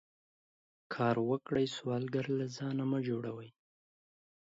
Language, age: Pashto, 19-29